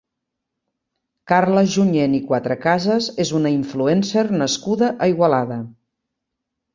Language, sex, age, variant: Catalan, female, 60-69, Central